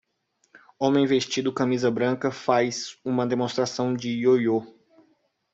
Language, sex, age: Portuguese, male, 19-29